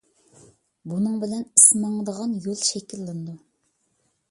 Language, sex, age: Uyghur, female, under 19